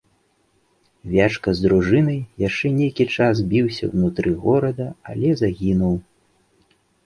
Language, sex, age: Belarusian, male, 30-39